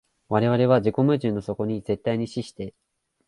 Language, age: Japanese, 19-29